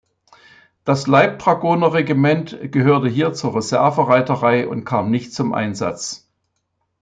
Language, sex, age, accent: German, male, 70-79, Deutschland Deutsch